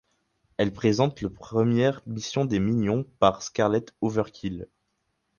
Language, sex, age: French, male, 19-29